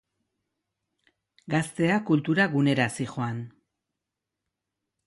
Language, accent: Basque, Erdialdekoa edo Nafarra (Gipuzkoa, Nafarroa)